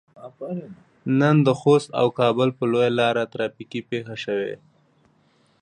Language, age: Pashto, 30-39